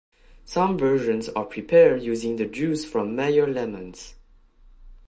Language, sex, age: English, male, 19-29